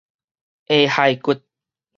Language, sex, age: Min Nan Chinese, male, 19-29